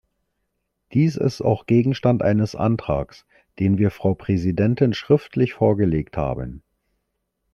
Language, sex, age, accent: German, male, 40-49, Deutschland Deutsch